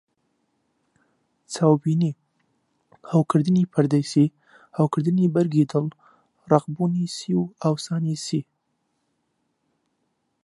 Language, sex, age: Central Kurdish, male, 19-29